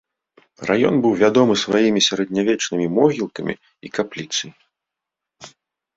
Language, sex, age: Belarusian, male, 30-39